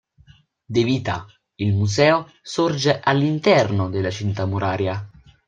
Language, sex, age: Italian, male, 19-29